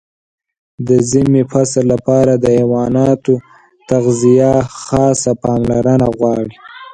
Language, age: Pashto, under 19